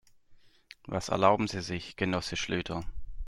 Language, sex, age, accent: German, male, 30-39, Deutschland Deutsch